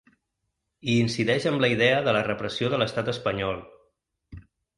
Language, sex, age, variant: Catalan, male, 40-49, Central